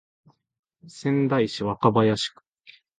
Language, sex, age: Japanese, male, under 19